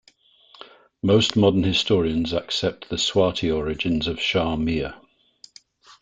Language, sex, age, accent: English, male, 60-69, England English